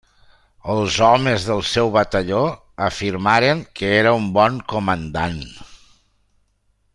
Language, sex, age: Catalan, male, 60-69